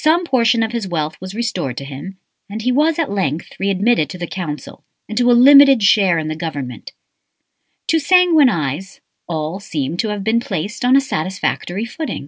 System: none